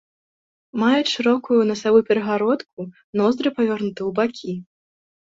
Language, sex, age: Belarusian, female, 19-29